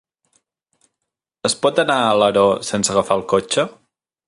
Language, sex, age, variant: Catalan, male, 19-29, Central